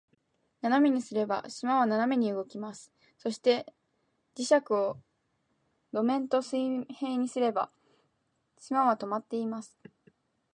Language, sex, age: Japanese, female, 19-29